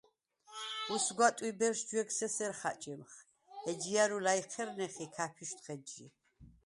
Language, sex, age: Svan, female, 70-79